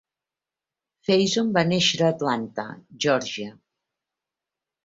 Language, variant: Catalan, Central